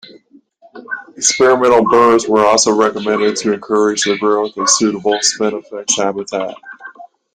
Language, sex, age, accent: English, male, 40-49, United States English